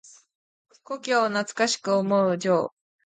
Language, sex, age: Japanese, female, 19-29